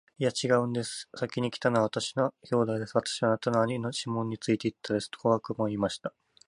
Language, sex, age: Japanese, male, 19-29